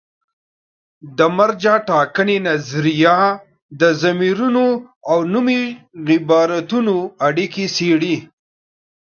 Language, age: Pashto, 30-39